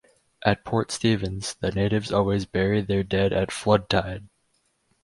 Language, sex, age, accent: English, male, 19-29, United States English